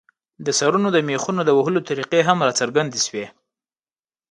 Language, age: Pashto, 19-29